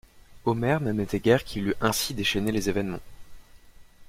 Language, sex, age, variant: French, male, 19-29, Français de métropole